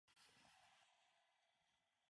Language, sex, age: English, female, 19-29